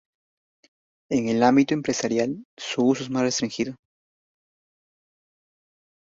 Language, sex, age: Spanish, male, under 19